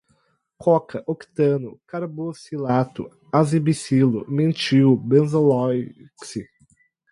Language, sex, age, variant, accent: Portuguese, male, 19-29, Portuguese (Brasil), Gaucho